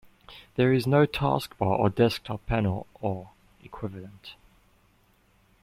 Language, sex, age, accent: English, male, 19-29, Southern African (South Africa, Zimbabwe, Namibia)